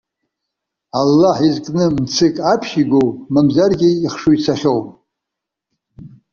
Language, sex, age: Abkhazian, male, 70-79